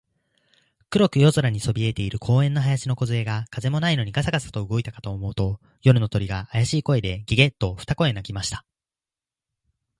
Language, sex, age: Japanese, male, 19-29